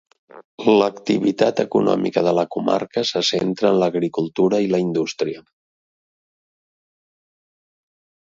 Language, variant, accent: Catalan, Central, central